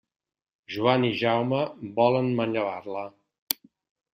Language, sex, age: Catalan, male, 60-69